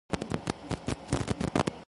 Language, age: English, 19-29